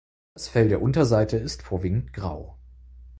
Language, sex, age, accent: German, male, 19-29, Deutschland Deutsch